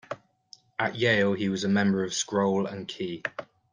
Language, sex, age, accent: English, male, 30-39, England English